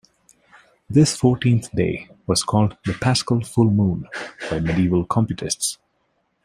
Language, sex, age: English, male, 19-29